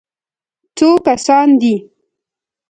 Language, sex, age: Pashto, female, 19-29